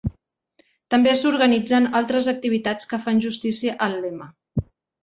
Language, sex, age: Catalan, female, 40-49